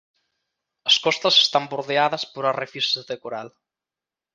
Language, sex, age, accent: Galician, male, 19-29, Atlántico (seseo e gheada)